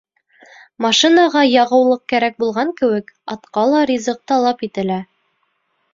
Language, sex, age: Bashkir, female, 19-29